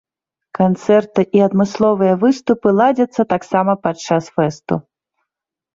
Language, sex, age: Belarusian, female, 30-39